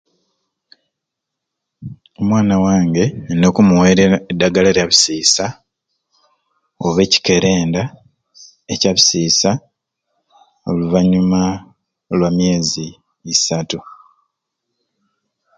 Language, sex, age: Ruuli, male, 40-49